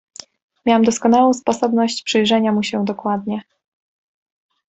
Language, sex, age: Polish, female, 19-29